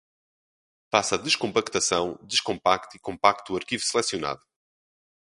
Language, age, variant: Portuguese, 19-29, Portuguese (Portugal)